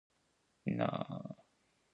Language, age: Seri, 19-29